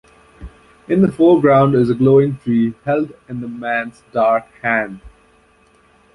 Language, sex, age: English, male, 19-29